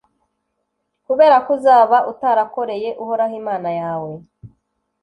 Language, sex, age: Kinyarwanda, female, 19-29